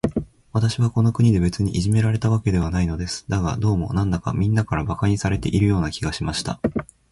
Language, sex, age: Japanese, male, 19-29